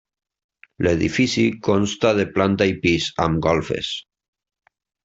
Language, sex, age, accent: Catalan, male, 40-49, valencià